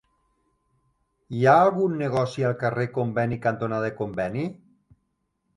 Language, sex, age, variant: Catalan, male, 30-39, Nord-Occidental